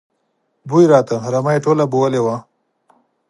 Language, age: Pashto, 30-39